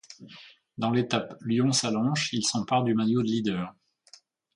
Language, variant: French, Français de métropole